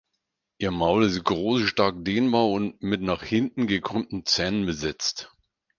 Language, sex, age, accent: German, male, 50-59, Deutschland Deutsch